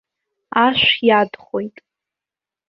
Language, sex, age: Abkhazian, female, 19-29